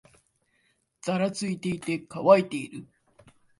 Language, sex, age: Japanese, female, 19-29